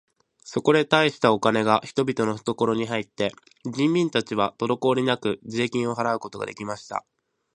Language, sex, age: Japanese, male, 19-29